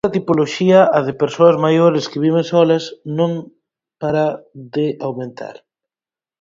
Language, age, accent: Galician, 19-29, Oriental (común en zona oriental)